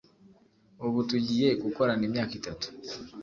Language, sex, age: Kinyarwanda, male, 19-29